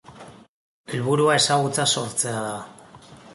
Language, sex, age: Basque, male, 50-59